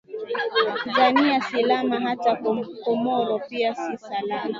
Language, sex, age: Swahili, female, 19-29